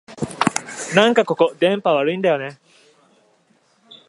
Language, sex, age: Japanese, male, 19-29